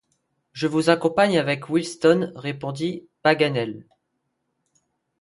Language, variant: French, Français de métropole